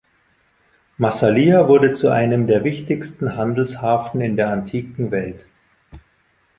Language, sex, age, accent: German, male, 50-59, Deutschland Deutsch